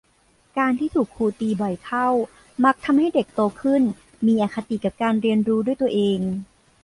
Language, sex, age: Thai, female, 30-39